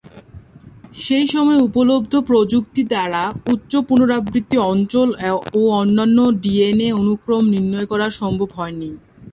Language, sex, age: Bengali, female, 19-29